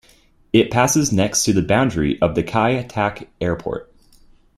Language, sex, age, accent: English, male, 19-29, United States English